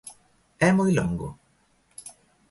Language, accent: Galician, Normativo (estándar)